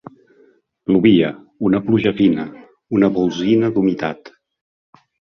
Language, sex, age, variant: Catalan, male, 50-59, Central